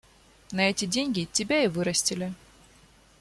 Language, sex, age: Russian, female, 19-29